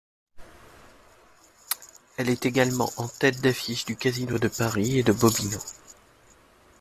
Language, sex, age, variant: French, male, 40-49, Français de métropole